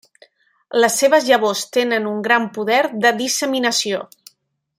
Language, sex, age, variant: Catalan, female, 30-39, Central